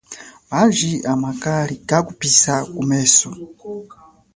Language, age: Chokwe, 40-49